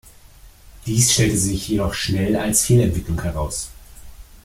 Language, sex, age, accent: German, male, 30-39, Deutschland Deutsch